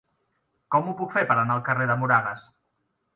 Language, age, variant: Catalan, 19-29, Central